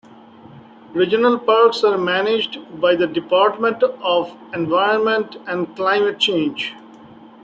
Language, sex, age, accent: English, male, 40-49, India and South Asia (India, Pakistan, Sri Lanka)